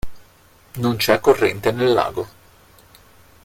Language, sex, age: Italian, male, 40-49